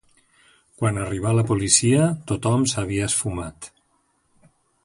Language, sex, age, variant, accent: Catalan, male, 60-69, Valencià central, valencià